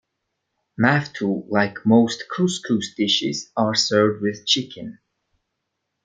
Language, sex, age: English, male, 19-29